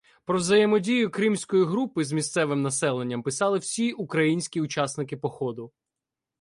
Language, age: Ukrainian, 19-29